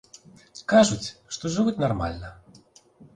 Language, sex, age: Belarusian, male, 30-39